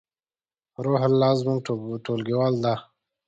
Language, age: Pashto, 19-29